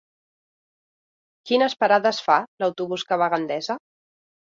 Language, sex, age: Catalan, female, 30-39